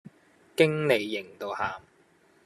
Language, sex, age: Cantonese, male, 30-39